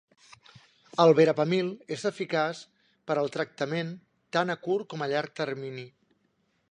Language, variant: Catalan, Central